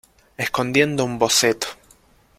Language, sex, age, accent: Spanish, male, 19-29, Rioplatense: Argentina, Uruguay, este de Bolivia, Paraguay